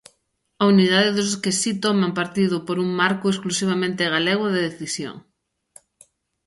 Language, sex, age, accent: Galician, female, 30-39, Oriental (común en zona oriental)